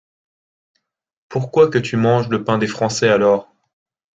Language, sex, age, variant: French, male, 19-29, Français de métropole